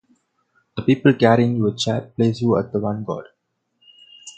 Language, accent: English, India and South Asia (India, Pakistan, Sri Lanka)